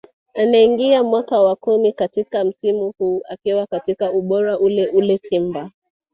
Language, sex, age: Swahili, female, 19-29